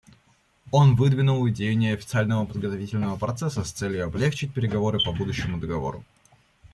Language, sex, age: Russian, male, under 19